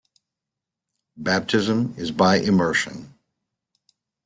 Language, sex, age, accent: English, male, 60-69, United States English